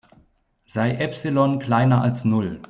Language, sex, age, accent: German, male, 30-39, Deutschland Deutsch